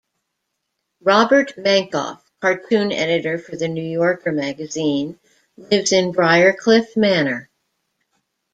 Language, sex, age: English, female, 60-69